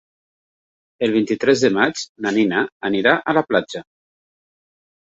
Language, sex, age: Catalan, male, 40-49